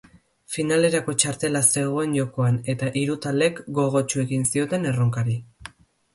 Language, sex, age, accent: Basque, male, under 19, Erdialdekoa edo Nafarra (Gipuzkoa, Nafarroa)